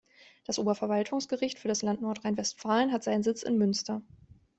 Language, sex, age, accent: German, female, 19-29, Deutschland Deutsch